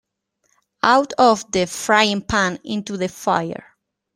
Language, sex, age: English, female, 19-29